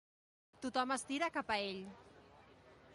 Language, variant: Catalan, Central